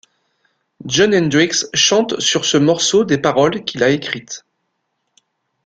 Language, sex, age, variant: French, male, 40-49, Français de métropole